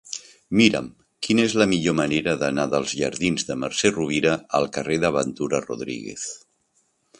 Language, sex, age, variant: Catalan, male, 60-69, Central